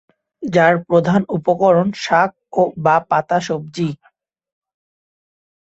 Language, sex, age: Bengali, male, 19-29